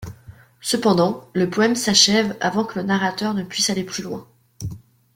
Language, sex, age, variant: French, female, 19-29, Français de métropole